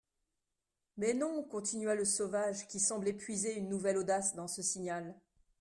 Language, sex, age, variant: French, female, 40-49, Français de métropole